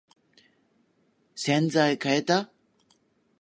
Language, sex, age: Japanese, male, 19-29